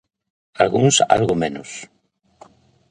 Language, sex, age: Galician, male, 40-49